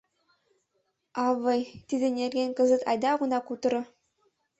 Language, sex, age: Mari, female, under 19